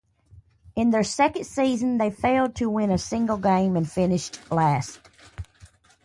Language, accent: English, United States English